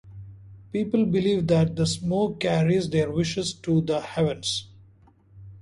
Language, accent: English, India and South Asia (India, Pakistan, Sri Lanka)